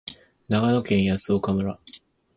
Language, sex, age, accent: Japanese, male, 19-29, 標準語